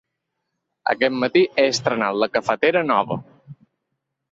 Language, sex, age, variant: Catalan, male, 30-39, Balear